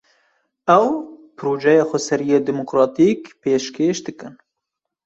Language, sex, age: Kurdish, male, 19-29